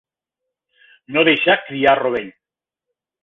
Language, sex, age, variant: Catalan, male, 40-49, Septentrional